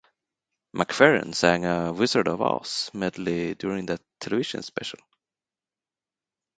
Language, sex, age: English, male, 30-39